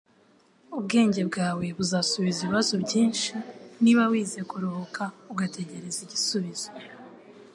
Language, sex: Kinyarwanda, female